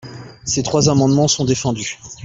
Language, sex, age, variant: French, male, 30-39, Français de métropole